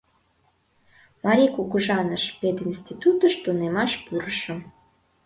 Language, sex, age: Mari, female, under 19